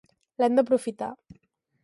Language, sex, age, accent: Catalan, female, under 19, gironí